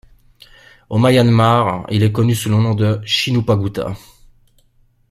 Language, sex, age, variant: French, male, 30-39, Français de métropole